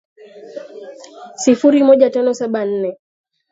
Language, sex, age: Swahili, female, 19-29